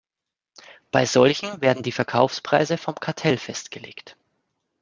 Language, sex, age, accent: German, male, 30-39, Deutschland Deutsch